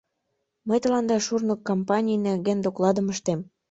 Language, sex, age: Mari, female, under 19